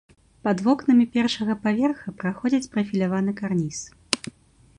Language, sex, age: Belarusian, female, 19-29